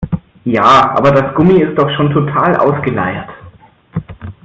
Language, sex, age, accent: German, male, 19-29, Deutschland Deutsch